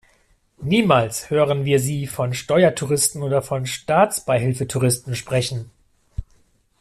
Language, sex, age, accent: German, male, 40-49, Deutschland Deutsch